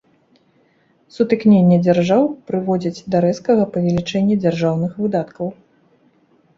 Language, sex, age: Belarusian, female, 30-39